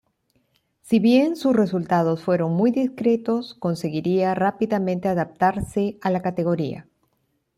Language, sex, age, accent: Spanish, female, 60-69, Andino-Pacífico: Colombia, Perú, Ecuador, oeste de Bolivia y Venezuela andina